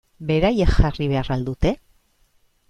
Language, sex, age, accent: Basque, female, 40-49, Mendebalekoa (Araba, Bizkaia, Gipuzkoako mendebaleko herri batzuk)